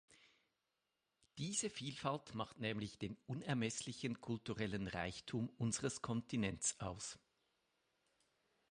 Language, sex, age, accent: German, male, 50-59, Schweizerdeutsch